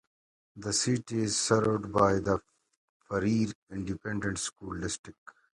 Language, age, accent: English, 40-49, United States English